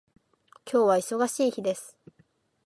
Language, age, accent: Japanese, 19-29, 標準語